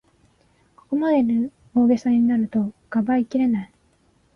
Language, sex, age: Japanese, female, 19-29